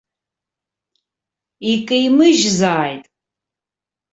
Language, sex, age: Abkhazian, female, 40-49